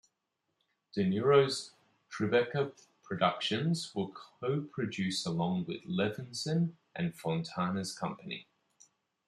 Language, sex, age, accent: English, male, 30-39, Australian English